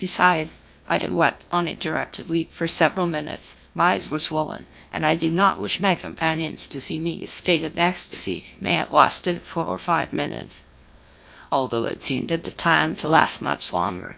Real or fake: fake